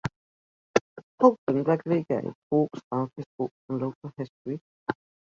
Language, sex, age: English, male, 50-59